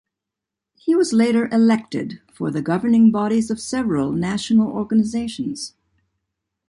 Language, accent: English, United States English